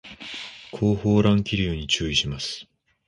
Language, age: Japanese, under 19